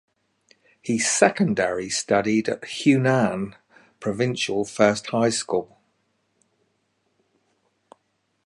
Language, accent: English, England English